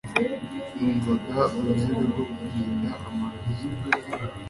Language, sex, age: Kinyarwanda, male, under 19